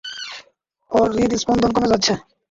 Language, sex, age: Bengali, male, 19-29